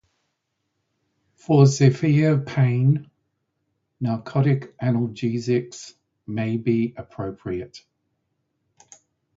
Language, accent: English, Australian English